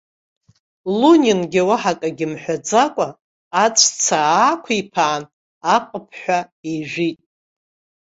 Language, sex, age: Abkhazian, female, 60-69